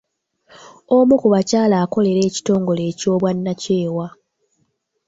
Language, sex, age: Ganda, female, 19-29